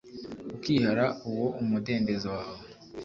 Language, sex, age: Kinyarwanda, male, 19-29